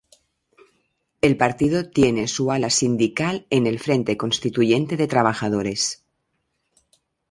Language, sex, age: Spanish, female, 50-59